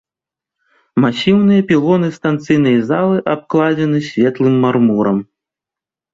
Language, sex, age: Belarusian, male, 30-39